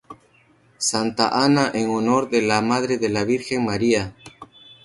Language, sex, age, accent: Spanish, male, 30-39, México